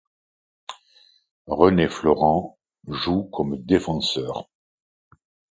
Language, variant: French, Français de métropole